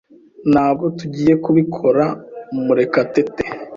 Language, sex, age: Kinyarwanda, male, 19-29